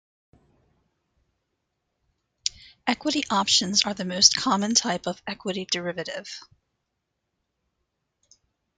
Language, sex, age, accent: English, female, 50-59, United States English